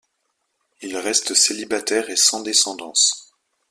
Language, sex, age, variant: French, male, 19-29, Français de métropole